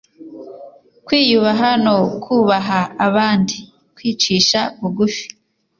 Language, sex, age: Kinyarwanda, female, 19-29